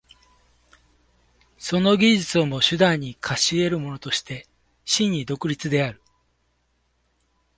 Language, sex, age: Japanese, male, 50-59